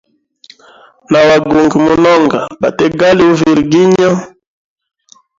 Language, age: Hemba, 30-39